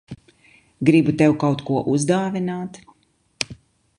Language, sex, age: Latvian, female, 40-49